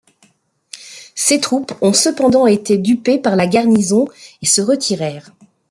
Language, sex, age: French, female, 50-59